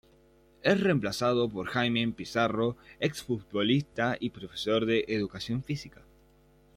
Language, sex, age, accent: Spanish, male, under 19, Rioplatense: Argentina, Uruguay, este de Bolivia, Paraguay